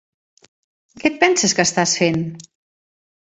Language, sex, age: Catalan, female, 40-49